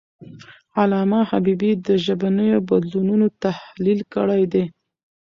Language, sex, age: Pashto, female, 19-29